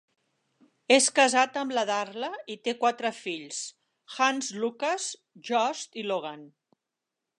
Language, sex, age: Catalan, female, 60-69